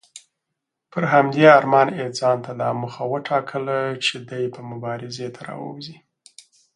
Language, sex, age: Pashto, male, 30-39